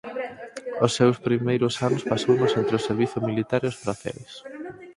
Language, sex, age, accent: Galician, male, 19-29, Normativo (estándar)